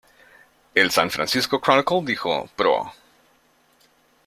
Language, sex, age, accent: Spanish, male, 30-39, México